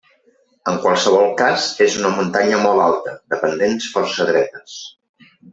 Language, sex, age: Catalan, male, 50-59